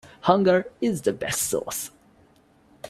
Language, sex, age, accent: English, male, 19-29, Australian English